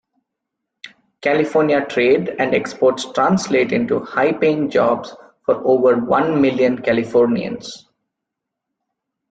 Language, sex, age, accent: English, male, 19-29, India and South Asia (India, Pakistan, Sri Lanka)